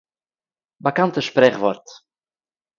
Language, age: Yiddish, 30-39